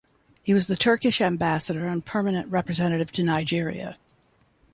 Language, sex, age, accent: English, female, 70-79, United States English